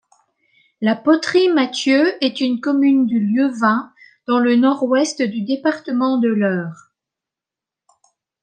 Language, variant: French, Français de métropole